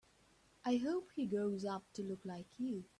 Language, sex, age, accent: English, female, 19-29, England English